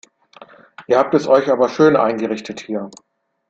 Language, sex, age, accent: German, male, 50-59, Deutschland Deutsch